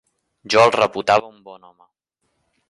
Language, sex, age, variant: Catalan, male, 19-29, Central